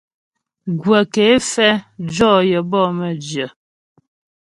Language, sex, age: Ghomala, female, 30-39